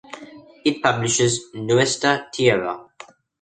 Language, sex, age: English, male, under 19